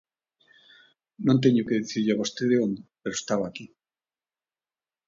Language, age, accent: Galician, 50-59, Central (gheada)